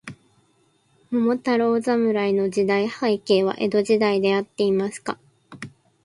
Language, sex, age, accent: Japanese, female, 19-29, 標準語